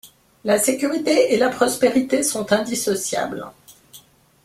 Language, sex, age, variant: French, female, 50-59, Français de métropole